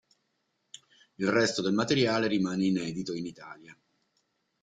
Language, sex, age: Italian, male, 50-59